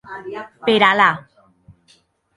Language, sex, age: Occitan, female, 40-49